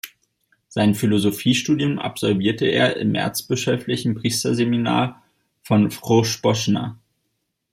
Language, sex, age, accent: German, male, 30-39, Deutschland Deutsch